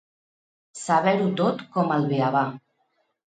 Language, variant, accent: Catalan, Central, central